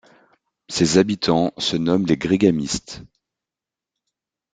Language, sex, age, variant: French, male, 19-29, Français de métropole